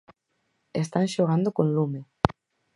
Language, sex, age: Galician, female, 19-29